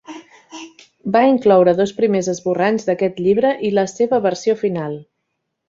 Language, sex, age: Catalan, female, 30-39